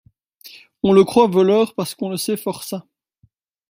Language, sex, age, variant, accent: French, male, 19-29, Français d'Europe, Français de Belgique